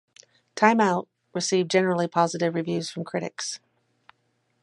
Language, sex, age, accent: English, female, 60-69, United States English